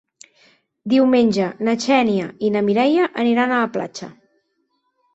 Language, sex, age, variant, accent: Catalan, female, 30-39, Central, Neutre